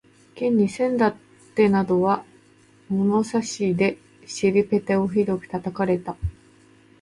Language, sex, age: Japanese, female, 30-39